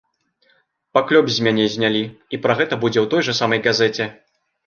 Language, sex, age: Belarusian, male, 30-39